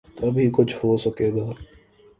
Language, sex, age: Urdu, male, 19-29